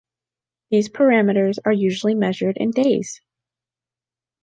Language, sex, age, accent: English, female, under 19, United States English